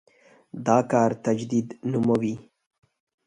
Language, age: Pashto, 19-29